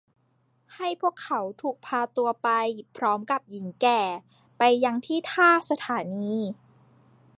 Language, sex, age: Thai, female, 19-29